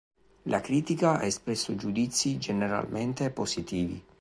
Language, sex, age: Italian, male, 30-39